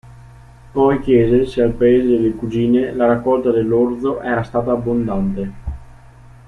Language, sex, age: Italian, male, 19-29